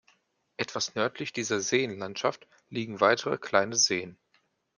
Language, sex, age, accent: German, male, 19-29, Deutschland Deutsch